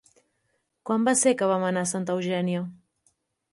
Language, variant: Catalan, Central